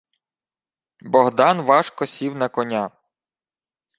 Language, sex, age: Ukrainian, male, 30-39